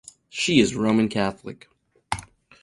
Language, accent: English, United States English